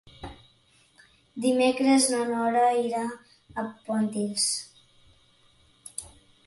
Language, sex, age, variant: Catalan, female, 30-39, Central